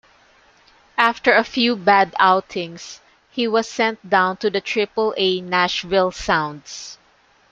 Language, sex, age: English, female, 50-59